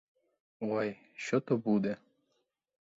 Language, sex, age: Ukrainian, male, 19-29